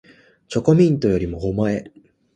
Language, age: Japanese, 19-29